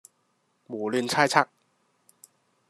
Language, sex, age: Cantonese, male, 30-39